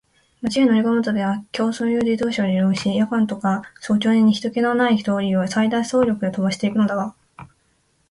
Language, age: Japanese, 19-29